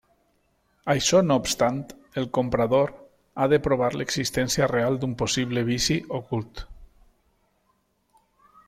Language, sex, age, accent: Catalan, male, 40-49, valencià